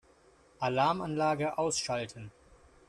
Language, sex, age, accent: German, male, 30-39, Deutschland Deutsch